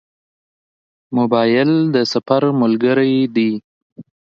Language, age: Pashto, 19-29